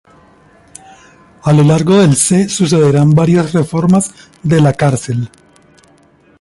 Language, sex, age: Spanish, male, 50-59